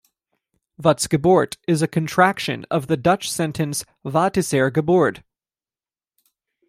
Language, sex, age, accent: English, male, 19-29, United States English